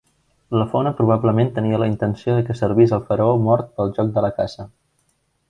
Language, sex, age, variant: Catalan, male, 19-29, Central